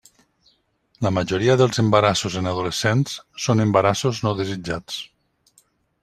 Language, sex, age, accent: Catalan, male, 50-59, valencià